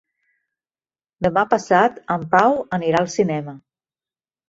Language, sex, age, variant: Catalan, female, 50-59, Central